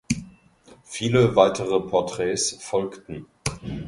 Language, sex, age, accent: German, male, 50-59, Deutschland Deutsch